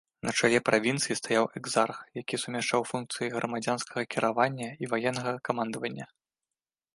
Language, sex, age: Belarusian, male, 19-29